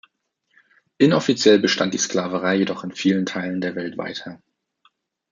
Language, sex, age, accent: German, male, 30-39, Deutschland Deutsch